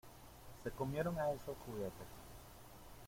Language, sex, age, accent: Spanish, male, 30-39, Caribe: Cuba, Venezuela, Puerto Rico, República Dominicana, Panamá, Colombia caribeña, México caribeño, Costa del golfo de México